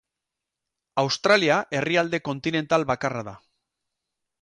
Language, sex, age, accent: Basque, male, 50-59, Mendebalekoa (Araba, Bizkaia, Gipuzkoako mendebaleko herri batzuk)